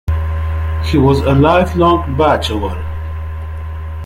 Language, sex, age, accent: English, male, 40-49, United States English